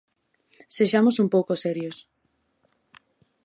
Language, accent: Galician, Normativo (estándar)